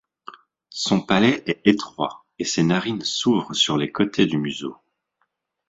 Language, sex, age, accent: French, male, 30-39, Français de Belgique